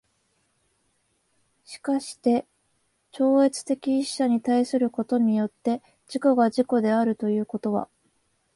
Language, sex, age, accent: Japanese, female, 19-29, 関東